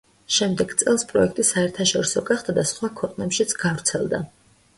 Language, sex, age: Georgian, female, 19-29